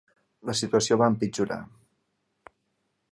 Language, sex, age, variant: Catalan, male, 50-59, Central